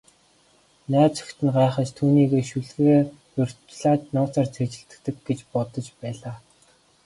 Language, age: Mongolian, 19-29